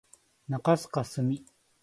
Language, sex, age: Japanese, male, 30-39